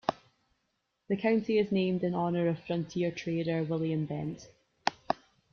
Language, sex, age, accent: English, female, 19-29, Scottish English